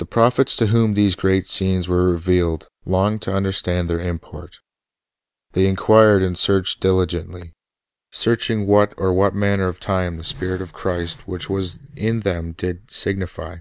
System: none